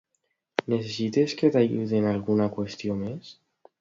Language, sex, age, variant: Catalan, male, under 19, Alacantí